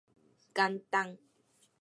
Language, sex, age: Japanese, female, 19-29